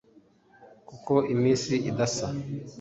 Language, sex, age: Kinyarwanda, male, 40-49